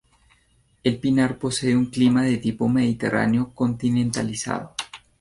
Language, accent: Spanish, Andino-Pacífico: Colombia, Perú, Ecuador, oeste de Bolivia y Venezuela andina